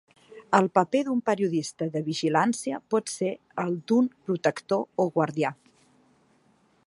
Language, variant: Catalan, Central